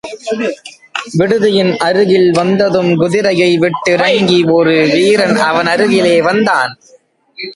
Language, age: Tamil, under 19